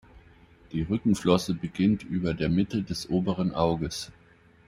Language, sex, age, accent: German, male, 40-49, Deutschland Deutsch